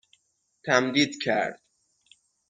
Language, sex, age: Persian, male, 19-29